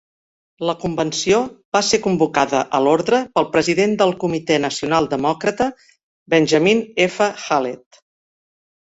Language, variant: Catalan, Central